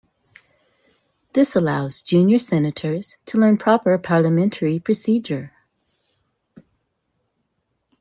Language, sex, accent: English, female, United States English